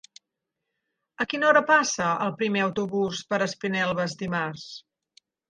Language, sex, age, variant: Catalan, female, 50-59, Central